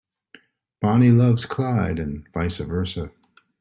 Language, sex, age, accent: English, male, 60-69, United States English